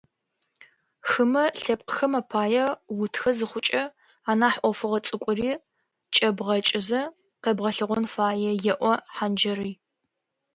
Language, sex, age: Adyghe, female, 19-29